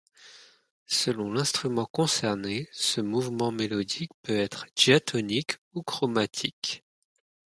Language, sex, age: French, male, 19-29